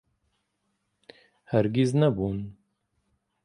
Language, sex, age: Central Kurdish, male, 19-29